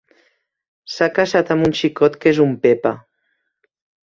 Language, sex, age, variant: Catalan, female, 50-59, Central